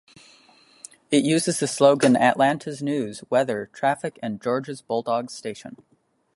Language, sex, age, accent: English, male, under 19, United States English